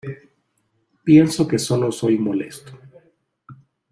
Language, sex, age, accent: Spanish, male, 40-49, México